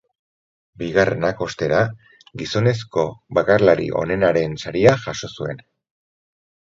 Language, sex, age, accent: Basque, male, 40-49, Erdialdekoa edo Nafarra (Gipuzkoa, Nafarroa)